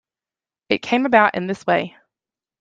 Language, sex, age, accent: English, female, 40-49, United States English